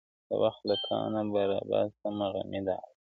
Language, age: Pashto, 19-29